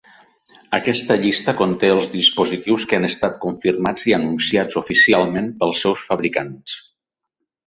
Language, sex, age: Catalan, male, 50-59